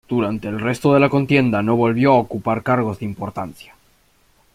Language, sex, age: Spanish, male, under 19